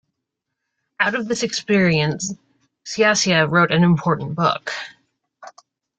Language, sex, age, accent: English, female, 30-39, United States English